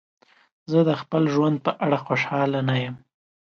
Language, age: Pashto, 19-29